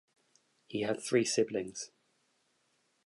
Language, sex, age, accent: English, male, 40-49, England English